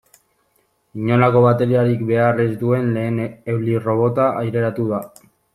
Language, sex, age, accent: Basque, male, 19-29, Mendebalekoa (Araba, Bizkaia, Gipuzkoako mendebaleko herri batzuk)